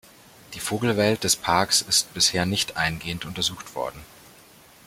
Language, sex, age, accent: German, male, 19-29, Deutschland Deutsch